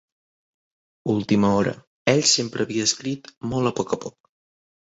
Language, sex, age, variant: Catalan, male, under 19, Septentrional